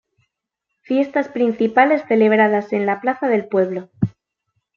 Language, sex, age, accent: Spanish, male, 19-29, España: Norte peninsular (Asturias, Castilla y León, Cantabria, País Vasco, Navarra, Aragón, La Rioja, Guadalajara, Cuenca)